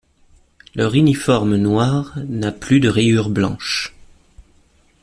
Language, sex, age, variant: French, male, 40-49, Français de métropole